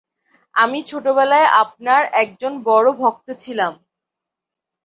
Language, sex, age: Bengali, female, 19-29